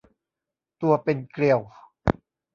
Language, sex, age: Thai, male, 50-59